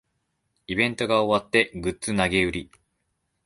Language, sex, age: Japanese, male, 19-29